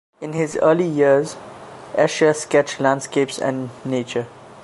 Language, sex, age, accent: English, male, under 19, Southern African (South Africa, Zimbabwe, Namibia)